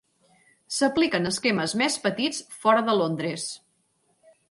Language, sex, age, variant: Catalan, female, 40-49, Central